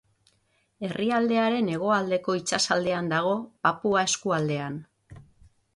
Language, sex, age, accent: Basque, female, 40-49, Mendebalekoa (Araba, Bizkaia, Gipuzkoako mendebaleko herri batzuk)